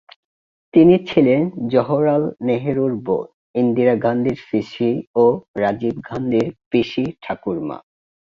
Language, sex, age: Bengali, male, 19-29